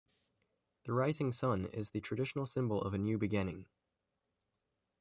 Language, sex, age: English, male, 19-29